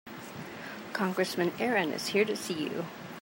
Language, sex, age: English, female, 60-69